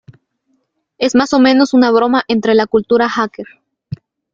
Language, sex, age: Spanish, female, under 19